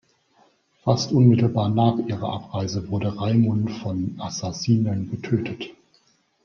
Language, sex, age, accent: German, male, 30-39, Deutschland Deutsch